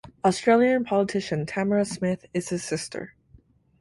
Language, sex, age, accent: English, female, 19-29, United States English